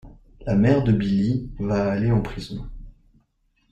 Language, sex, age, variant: French, male, 30-39, Français de métropole